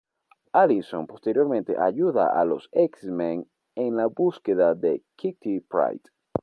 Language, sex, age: Spanish, male, 19-29